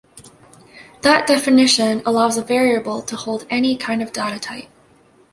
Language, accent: English, Canadian English